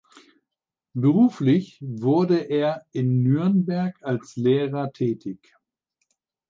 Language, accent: German, Deutschland Deutsch